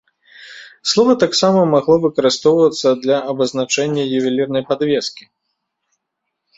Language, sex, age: Belarusian, male, 30-39